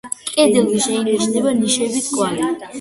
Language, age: Georgian, 19-29